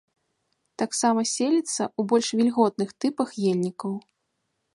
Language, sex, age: Belarusian, female, 19-29